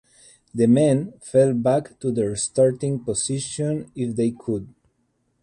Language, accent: English, United States English